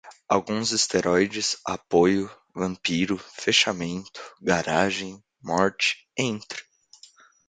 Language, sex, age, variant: Portuguese, male, 19-29, Portuguese (Brasil)